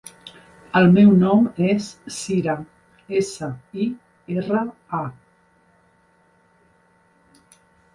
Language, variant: Catalan, Central